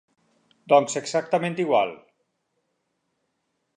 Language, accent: Catalan, valencià